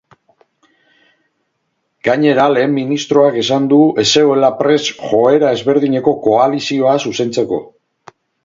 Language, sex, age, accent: Basque, male, 40-49, Mendebalekoa (Araba, Bizkaia, Gipuzkoako mendebaleko herri batzuk)